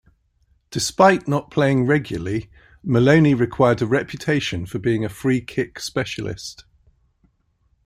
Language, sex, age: English, male, 50-59